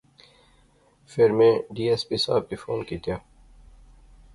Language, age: Pahari-Potwari, 40-49